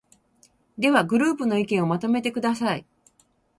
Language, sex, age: Japanese, female, 60-69